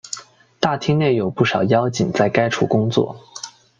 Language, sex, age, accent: Chinese, male, 19-29, 出生地：广东省